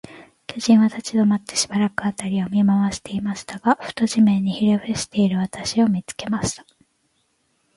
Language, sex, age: Japanese, female, 19-29